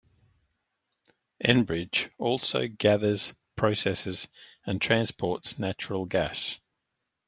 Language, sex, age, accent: English, male, 50-59, Australian English